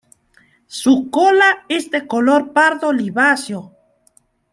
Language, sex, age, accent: Spanish, male, 30-39, Caribe: Cuba, Venezuela, Puerto Rico, República Dominicana, Panamá, Colombia caribeña, México caribeño, Costa del golfo de México